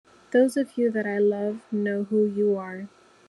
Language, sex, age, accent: English, female, 19-29, United States English